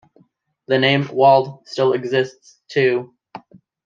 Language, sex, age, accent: English, male, 19-29, United States English